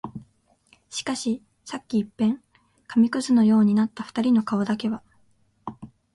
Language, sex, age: Japanese, female, 19-29